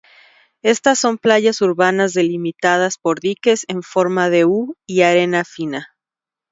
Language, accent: Spanish, México